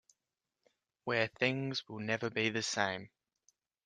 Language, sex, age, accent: English, male, 19-29, Australian English